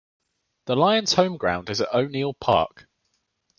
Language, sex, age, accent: English, male, 19-29, England English